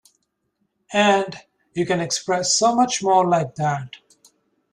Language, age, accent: English, 50-59, United States English